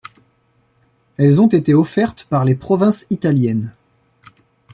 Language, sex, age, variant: French, male, 40-49, Français de métropole